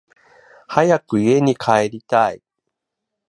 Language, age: Japanese, 50-59